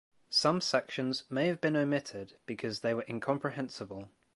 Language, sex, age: English, male, 19-29